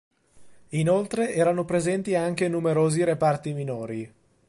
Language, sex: Italian, male